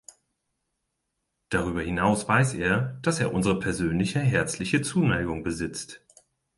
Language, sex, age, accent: German, male, 40-49, Deutschland Deutsch; Hochdeutsch